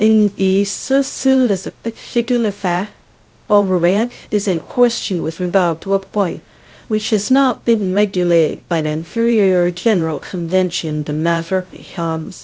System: TTS, VITS